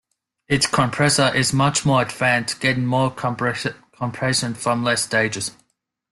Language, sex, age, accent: English, male, 19-29, Australian English